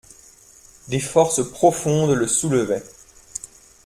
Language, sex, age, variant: French, male, 19-29, Français de métropole